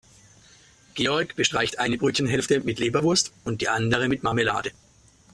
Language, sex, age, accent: German, male, 40-49, Deutschland Deutsch